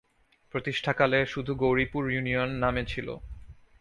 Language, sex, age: Bengali, male, 19-29